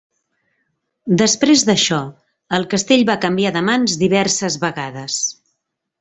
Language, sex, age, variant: Catalan, female, 40-49, Central